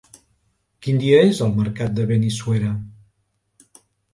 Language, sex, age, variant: Catalan, male, 60-69, Central